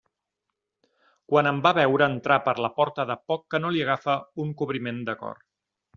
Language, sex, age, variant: Catalan, male, 40-49, Central